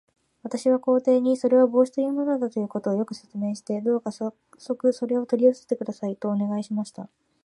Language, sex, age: Japanese, female, 19-29